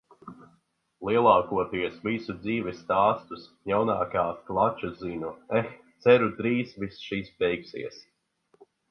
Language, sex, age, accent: Latvian, male, 19-29, Rigas